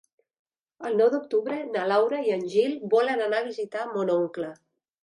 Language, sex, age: Catalan, female, 50-59